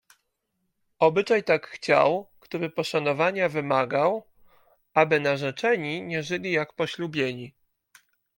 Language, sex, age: Polish, male, 30-39